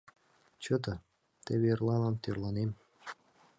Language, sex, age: Mari, male, 19-29